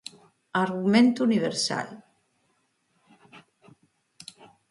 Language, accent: Galician, Atlántico (seseo e gheada); Normativo (estándar)